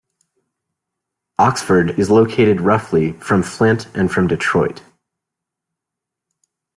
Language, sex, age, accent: English, male, 19-29, United States English